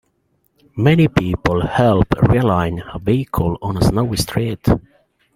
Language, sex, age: English, male, 30-39